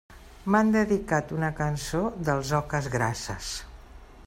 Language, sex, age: Catalan, female, 60-69